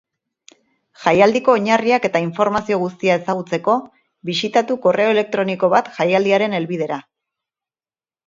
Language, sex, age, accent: Basque, female, 40-49, Erdialdekoa edo Nafarra (Gipuzkoa, Nafarroa)